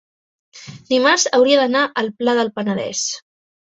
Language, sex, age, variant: Catalan, female, 19-29, Central